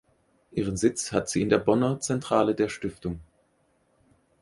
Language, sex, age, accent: German, male, 30-39, Deutschland Deutsch